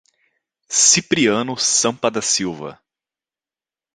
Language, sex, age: Portuguese, male, 30-39